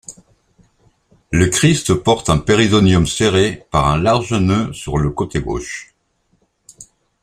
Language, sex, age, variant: French, male, 60-69, Français de métropole